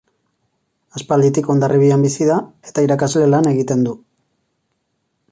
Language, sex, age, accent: Basque, male, 40-49, Erdialdekoa edo Nafarra (Gipuzkoa, Nafarroa)